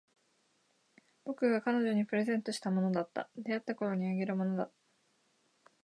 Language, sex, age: Japanese, female, 19-29